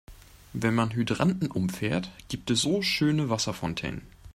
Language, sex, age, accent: German, male, 19-29, Deutschland Deutsch